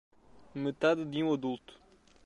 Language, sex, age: Portuguese, male, 19-29